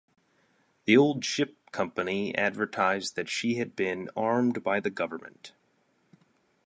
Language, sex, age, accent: English, male, 30-39, United States English